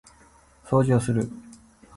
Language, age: Japanese, 40-49